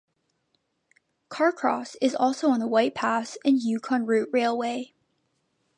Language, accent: English, United States English